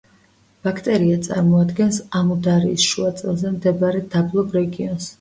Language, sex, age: Georgian, female, 19-29